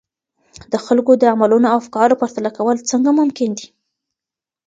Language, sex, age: Pashto, female, 19-29